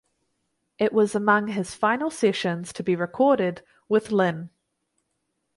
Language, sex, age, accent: English, female, 19-29, New Zealand English